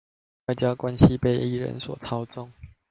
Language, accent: Chinese, 出生地：桃園市